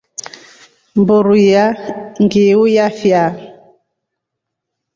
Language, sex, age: Rombo, female, 40-49